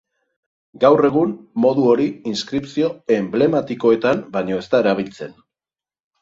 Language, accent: Basque, Erdialdekoa edo Nafarra (Gipuzkoa, Nafarroa)